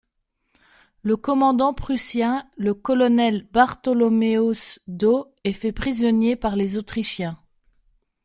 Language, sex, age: French, female, 30-39